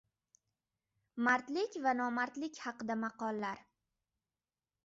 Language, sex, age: Uzbek, female, under 19